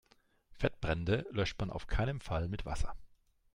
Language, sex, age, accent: German, male, 40-49, Deutschland Deutsch